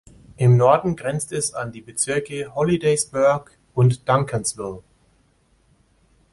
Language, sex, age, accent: German, male, 19-29, Deutschland Deutsch